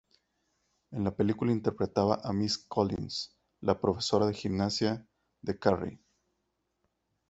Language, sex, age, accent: Spanish, male, 30-39, México